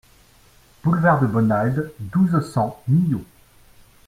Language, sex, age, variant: French, male, 40-49, Français de métropole